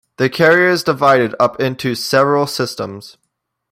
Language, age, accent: English, under 19, Canadian English